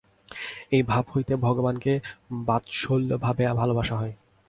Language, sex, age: Bengali, male, 19-29